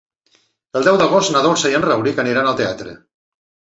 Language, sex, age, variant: Catalan, male, 50-59, Nord-Occidental